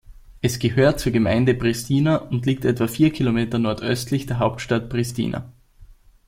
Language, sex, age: German, male, under 19